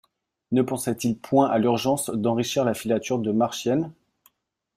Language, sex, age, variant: French, male, 40-49, Français de métropole